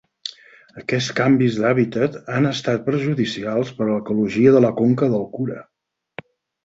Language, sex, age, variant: Catalan, male, 60-69, Central